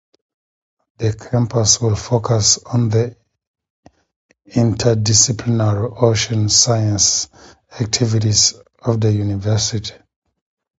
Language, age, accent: English, 40-49, Southern African (South Africa, Zimbabwe, Namibia)